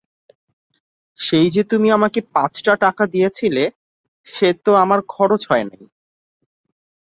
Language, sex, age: Bengali, male, 19-29